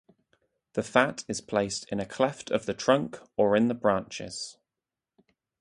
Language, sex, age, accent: English, male, 19-29, England English